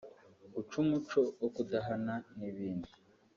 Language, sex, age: Kinyarwanda, male, under 19